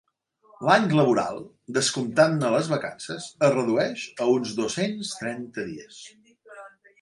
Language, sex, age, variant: Catalan, male, 40-49, Central